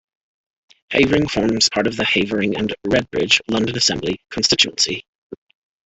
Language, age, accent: English, 30-39, Canadian English